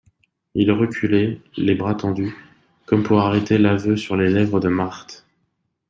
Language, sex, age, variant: French, male, 30-39, Français de métropole